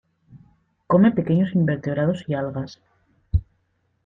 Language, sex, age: Spanish, female, 30-39